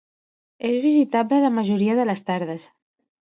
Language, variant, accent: Catalan, Central, central